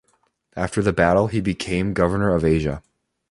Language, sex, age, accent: English, male, 19-29, United States English